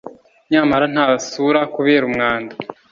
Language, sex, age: Kinyarwanda, male, 19-29